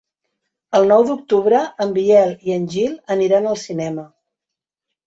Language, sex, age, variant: Catalan, female, 50-59, Central